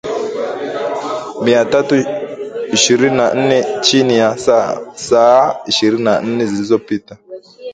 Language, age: Swahili, 19-29